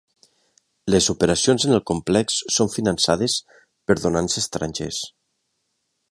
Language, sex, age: Catalan, male, 40-49